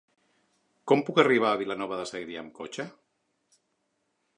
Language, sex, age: Catalan, male, 50-59